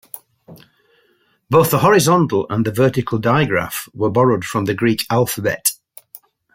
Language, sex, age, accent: English, male, 60-69, England English